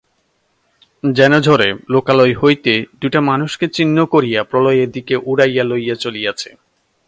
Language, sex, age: Bengali, male, 19-29